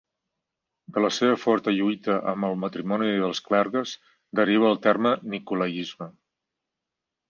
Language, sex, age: Catalan, male, 40-49